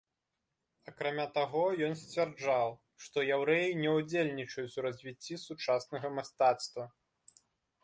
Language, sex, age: Belarusian, male, 19-29